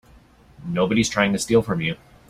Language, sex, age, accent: English, male, 30-39, United States English